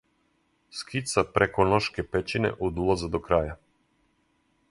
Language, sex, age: Serbian, male, 50-59